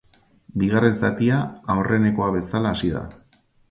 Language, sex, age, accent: Basque, male, 40-49, Erdialdekoa edo Nafarra (Gipuzkoa, Nafarroa)